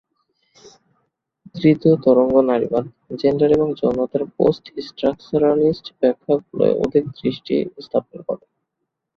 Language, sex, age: Bengali, male, 19-29